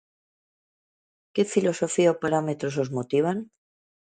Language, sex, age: Galician, female, 40-49